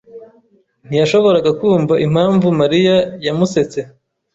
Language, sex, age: Kinyarwanda, male, 19-29